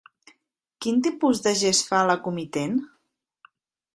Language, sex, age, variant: Catalan, female, 19-29, Central